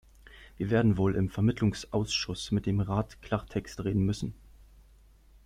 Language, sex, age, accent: German, male, 19-29, Deutschland Deutsch